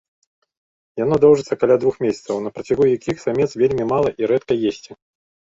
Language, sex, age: Belarusian, male, 40-49